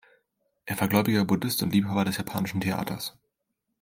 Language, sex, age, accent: German, male, under 19, Deutschland Deutsch